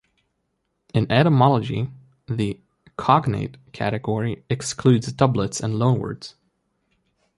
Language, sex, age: English, male, 19-29